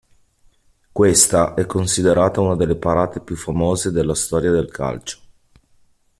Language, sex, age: Italian, male, 40-49